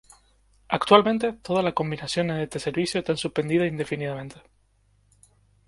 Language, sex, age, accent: Spanish, male, 19-29, España: Islas Canarias